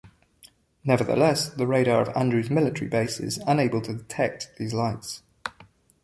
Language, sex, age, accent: English, male, 30-39, England English